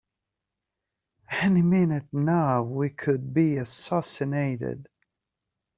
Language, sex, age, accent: English, male, 30-39, England English